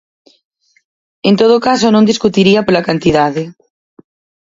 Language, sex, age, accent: Galician, female, 19-29, Oriental (común en zona oriental); Normativo (estándar)